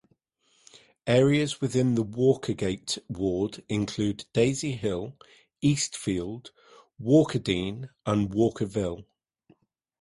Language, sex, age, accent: English, male, 40-49, England English